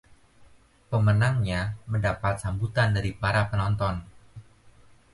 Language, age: Indonesian, 19-29